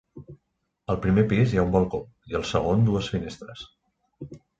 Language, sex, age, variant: Catalan, male, 30-39, Septentrional